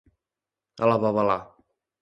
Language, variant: Catalan, Central